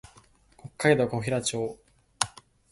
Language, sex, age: Japanese, male, 19-29